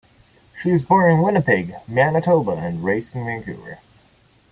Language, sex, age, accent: English, male, under 19, Hong Kong English